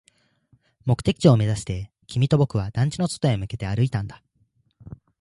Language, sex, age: Japanese, male, 19-29